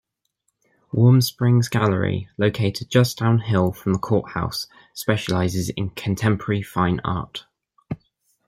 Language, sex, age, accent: English, male, 19-29, England English